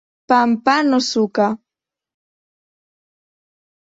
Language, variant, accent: Catalan, Septentrional, septentrional